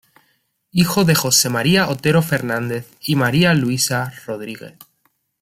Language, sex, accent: Spanish, male, España: Centro-Sur peninsular (Madrid, Toledo, Castilla-La Mancha)